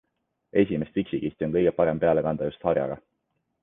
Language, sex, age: Estonian, male, 19-29